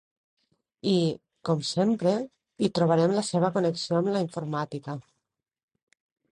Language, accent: Catalan, valencià